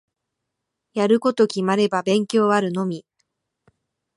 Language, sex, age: Japanese, female, 19-29